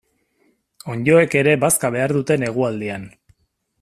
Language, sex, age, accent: Basque, male, 40-49, Erdialdekoa edo Nafarra (Gipuzkoa, Nafarroa)